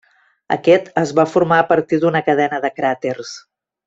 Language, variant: Catalan, Central